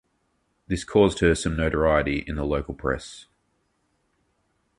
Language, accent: English, Australian English